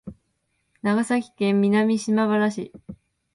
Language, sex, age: Japanese, female, 19-29